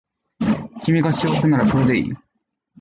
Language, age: Japanese, 19-29